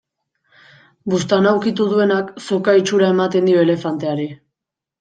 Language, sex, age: Basque, female, 19-29